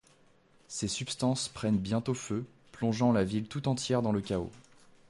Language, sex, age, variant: French, male, 19-29, Français de métropole